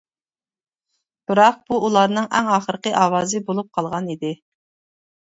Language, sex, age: Uyghur, female, 30-39